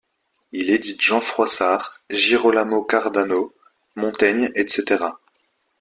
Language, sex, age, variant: French, male, 19-29, Français de métropole